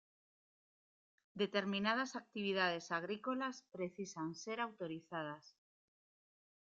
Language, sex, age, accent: Spanish, female, 30-39, España: Norte peninsular (Asturias, Castilla y León, Cantabria, País Vasco, Navarra, Aragón, La Rioja, Guadalajara, Cuenca)